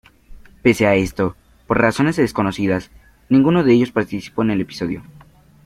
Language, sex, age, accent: Spanish, male, 19-29, España: Norte peninsular (Asturias, Castilla y León, Cantabria, País Vasco, Navarra, Aragón, La Rioja, Guadalajara, Cuenca)